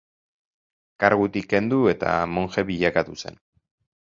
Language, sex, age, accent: Basque, male, 30-39, Mendebalekoa (Araba, Bizkaia, Gipuzkoako mendebaleko herri batzuk)